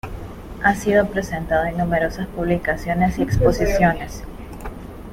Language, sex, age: Spanish, female, 19-29